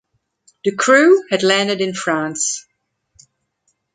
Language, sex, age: English, female, 50-59